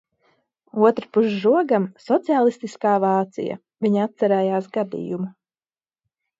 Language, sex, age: Latvian, female, 30-39